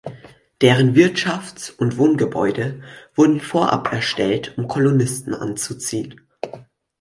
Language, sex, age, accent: German, male, under 19, Deutschland Deutsch